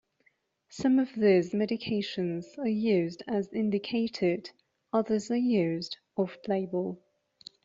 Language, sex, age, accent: English, female, 19-29, England English